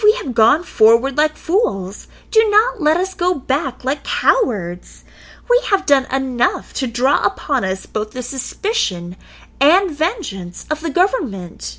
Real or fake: real